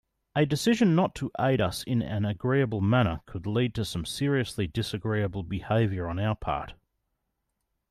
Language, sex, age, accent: English, male, 30-39, Australian English